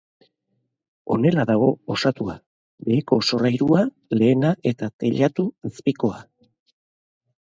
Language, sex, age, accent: Basque, male, 50-59, Erdialdekoa edo Nafarra (Gipuzkoa, Nafarroa)